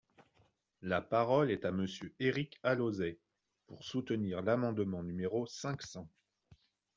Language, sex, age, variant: French, male, 30-39, Français de métropole